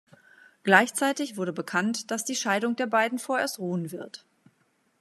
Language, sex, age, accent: German, female, 40-49, Deutschland Deutsch